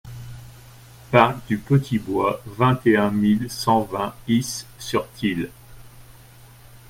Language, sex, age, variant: French, male, 40-49, Français de métropole